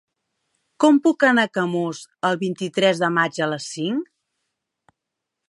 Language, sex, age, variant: Catalan, female, 40-49, Central